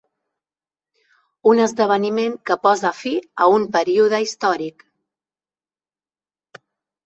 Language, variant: Catalan, Central